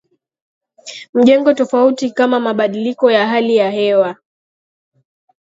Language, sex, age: Swahili, female, 19-29